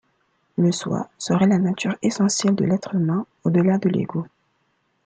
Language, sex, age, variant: French, female, under 19, Français de métropole